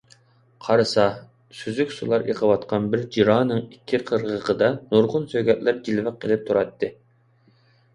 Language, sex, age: Uyghur, male, 19-29